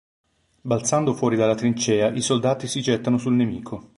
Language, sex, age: Italian, male, 40-49